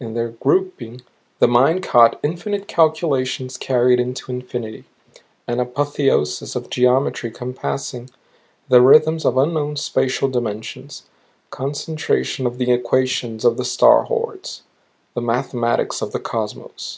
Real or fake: real